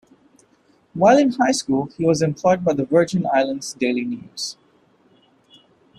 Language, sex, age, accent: English, male, 30-39, India and South Asia (India, Pakistan, Sri Lanka)